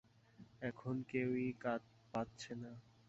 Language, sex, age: Bengali, male, 19-29